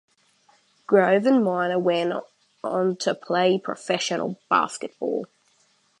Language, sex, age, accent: English, male, under 19, New Zealand English